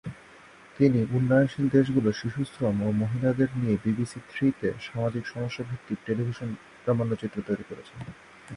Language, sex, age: Bengali, male, 19-29